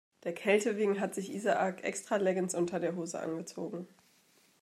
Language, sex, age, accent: German, female, 19-29, Deutschland Deutsch